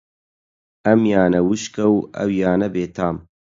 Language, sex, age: Central Kurdish, male, 30-39